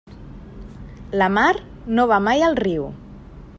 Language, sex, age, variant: Catalan, female, 30-39, Central